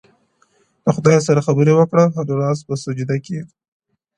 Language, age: Pashto, under 19